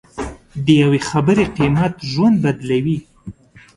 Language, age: Pashto, 30-39